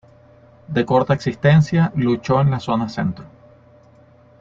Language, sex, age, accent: Spanish, male, 30-39, Andino-Pacífico: Colombia, Perú, Ecuador, oeste de Bolivia y Venezuela andina